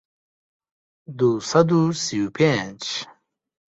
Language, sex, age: Central Kurdish, male, 19-29